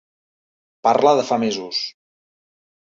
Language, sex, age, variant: Catalan, male, 40-49, Central